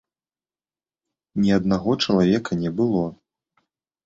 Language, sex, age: Belarusian, male, 30-39